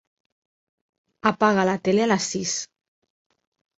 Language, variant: Catalan, Central